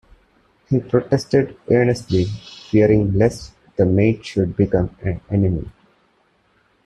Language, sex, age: English, male, 19-29